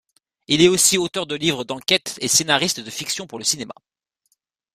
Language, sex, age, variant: French, male, 19-29, Français de métropole